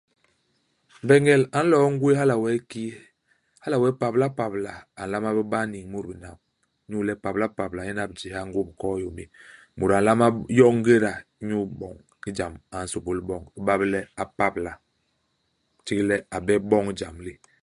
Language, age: Basaa, 40-49